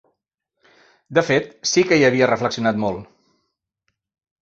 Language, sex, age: Catalan, male, 50-59